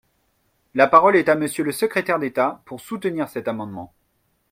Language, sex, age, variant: French, male, 30-39, Français de métropole